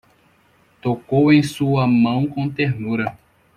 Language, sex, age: Portuguese, male, under 19